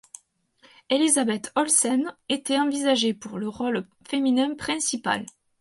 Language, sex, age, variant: French, female, 30-39, Français de métropole